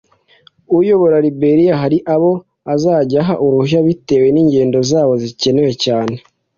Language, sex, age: Kinyarwanda, male, 50-59